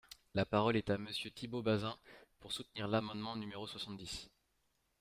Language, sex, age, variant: French, male, 19-29, Français de métropole